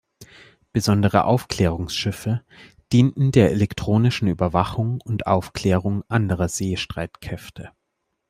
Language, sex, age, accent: German, male, 30-39, Deutschland Deutsch